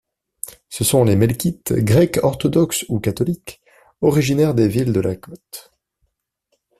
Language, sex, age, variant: French, male, 19-29, Français de métropole